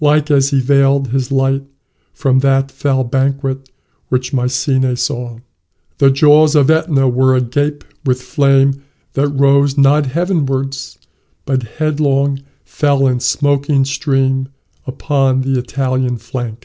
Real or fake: real